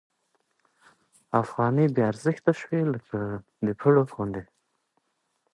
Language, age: Pashto, 30-39